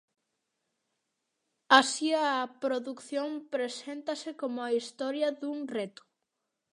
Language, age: Galician, under 19